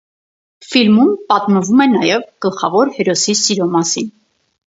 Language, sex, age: Armenian, female, 30-39